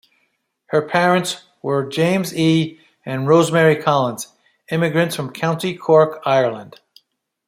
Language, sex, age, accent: English, male, 70-79, United States English